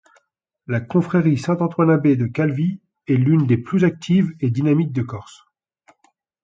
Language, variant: French, Français de métropole